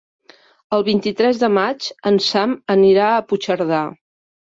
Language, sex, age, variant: Catalan, female, 50-59, Central